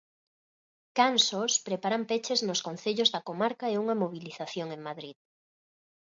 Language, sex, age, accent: Galician, female, 19-29, Normativo (estándar)